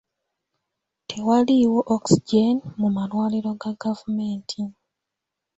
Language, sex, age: Ganda, female, 19-29